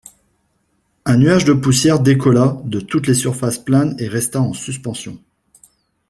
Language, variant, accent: French, Français d'Afrique subsaharienne et des îles africaines, Français de Madagascar